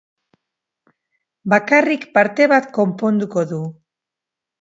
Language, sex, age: Basque, female, 60-69